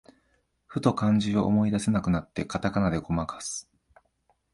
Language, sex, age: Japanese, male, 19-29